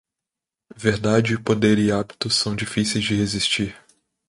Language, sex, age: Portuguese, male, 19-29